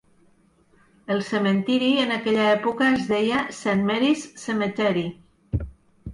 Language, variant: Catalan, Nord-Occidental